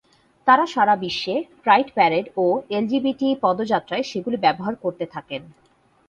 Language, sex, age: Bengali, female, 30-39